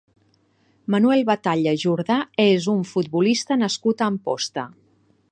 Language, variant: Catalan, Nord-Occidental